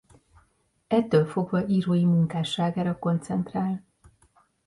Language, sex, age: Hungarian, female, 40-49